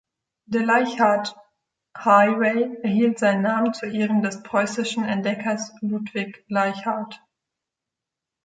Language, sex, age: German, female, 19-29